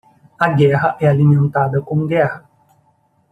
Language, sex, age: Portuguese, male, 30-39